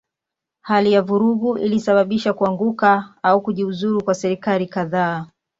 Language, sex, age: Swahili, female, 30-39